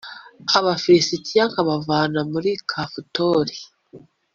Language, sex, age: Kinyarwanda, female, 30-39